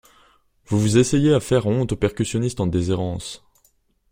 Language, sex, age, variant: French, male, 19-29, Français de métropole